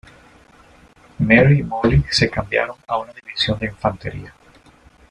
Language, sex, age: Spanish, male, 30-39